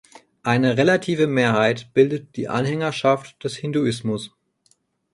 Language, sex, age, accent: German, male, 30-39, Deutschland Deutsch